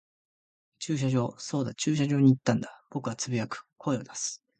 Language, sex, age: Japanese, male, 19-29